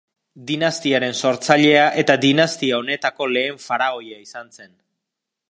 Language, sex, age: Basque, male, 30-39